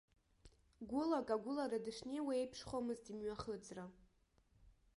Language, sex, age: Abkhazian, female, under 19